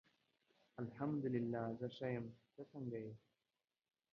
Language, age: Pashto, under 19